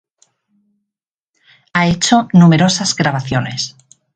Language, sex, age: Spanish, female, 40-49